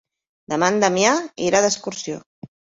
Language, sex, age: Catalan, female, 50-59